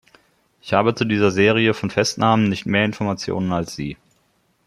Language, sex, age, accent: German, male, 30-39, Deutschland Deutsch